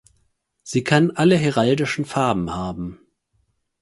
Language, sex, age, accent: German, male, 30-39, Deutschland Deutsch